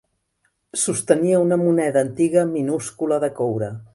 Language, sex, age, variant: Catalan, female, 60-69, Central